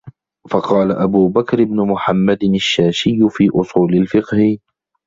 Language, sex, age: Arabic, male, 30-39